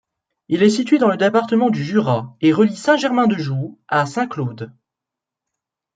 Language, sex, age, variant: French, male, 19-29, Français de métropole